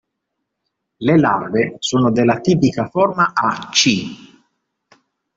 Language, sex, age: Italian, male, 30-39